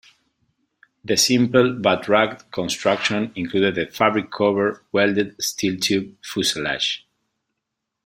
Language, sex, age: English, male, 30-39